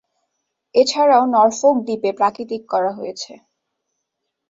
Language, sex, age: Bengali, female, 19-29